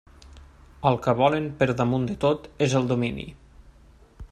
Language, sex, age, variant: Catalan, male, 19-29, Nord-Occidental